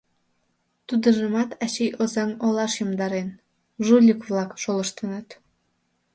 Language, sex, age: Mari, female, under 19